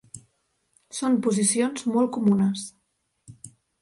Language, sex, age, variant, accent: Catalan, female, 30-39, Central, central